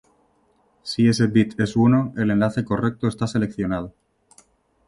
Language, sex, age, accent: Spanish, male, 30-39, España: Norte peninsular (Asturias, Castilla y León, Cantabria, País Vasco, Navarra, Aragón, La Rioja, Guadalajara, Cuenca)